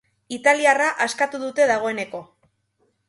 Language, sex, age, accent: Basque, female, 19-29, Erdialdekoa edo Nafarra (Gipuzkoa, Nafarroa)